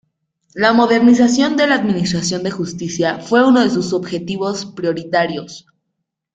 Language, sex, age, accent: Spanish, female, 19-29, México